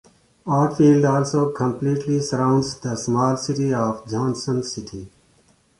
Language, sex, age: English, male, 40-49